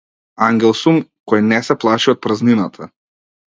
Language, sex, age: Macedonian, male, 19-29